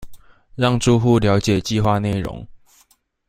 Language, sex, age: Chinese, male, 19-29